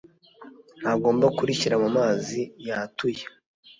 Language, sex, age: Kinyarwanda, male, 19-29